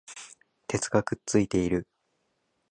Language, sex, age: Japanese, male, 19-29